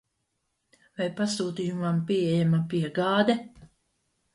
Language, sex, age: Latvian, female, 60-69